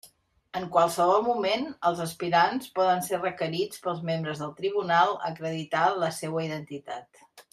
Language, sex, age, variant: Catalan, female, 50-59, Central